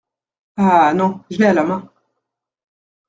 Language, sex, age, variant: French, female, 40-49, Français de métropole